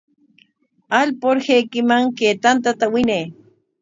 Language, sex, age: Corongo Ancash Quechua, female, 50-59